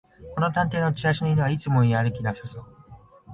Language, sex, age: Japanese, male, 19-29